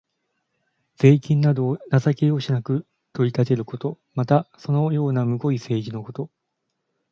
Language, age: Japanese, 19-29